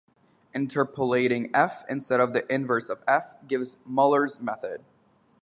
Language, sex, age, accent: English, male, 19-29, United States English